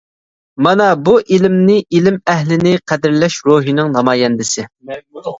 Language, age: Uyghur, 19-29